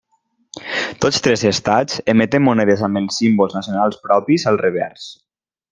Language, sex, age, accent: Catalan, male, 19-29, valencià